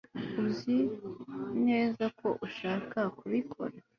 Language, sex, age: Kinyarwanda, female, 19-29